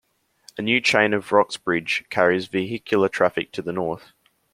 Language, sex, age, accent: English, male, under 19, Australian English